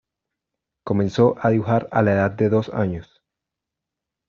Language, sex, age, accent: Spanish, male, 30-39, Andino-Pacífico: Colombia, Perú, Ecuador, oeste de Bolivia y Venezuela andina